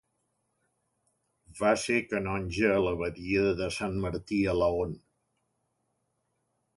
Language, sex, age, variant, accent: Catalan, male, 60-69, Central, central